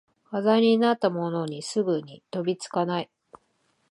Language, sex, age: Japanese, female, 40-49